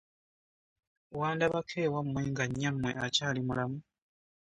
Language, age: Ganda, 19-29